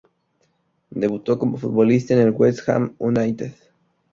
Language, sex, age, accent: Spanish, male, 19-29, México